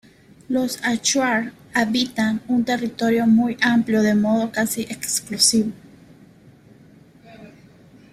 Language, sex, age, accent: Spanish, female, 19-29, México